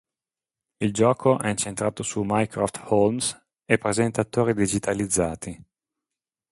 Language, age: Italian, 40-49